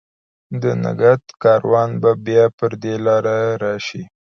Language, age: Pashto, 19-29